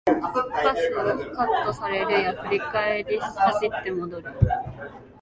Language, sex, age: Japanese, female, 19-29